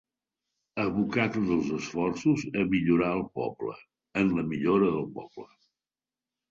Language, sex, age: Catalan, male, 60-69